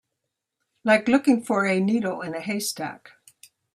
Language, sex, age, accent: English, female, 60-69, United States English